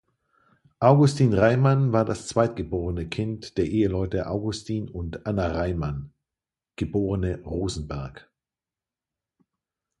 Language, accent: German, Deutschland Deutsch